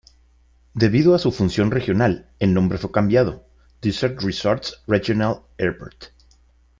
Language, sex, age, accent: Spanish, male, 50-59, México